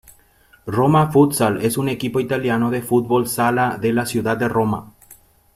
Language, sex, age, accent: Spanish, male, 30-39, Rioplatense: Argentina, Uruguay, este de Bolivia, Paraguay